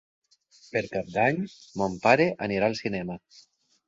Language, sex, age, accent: Catalan, male, 40-49, valencià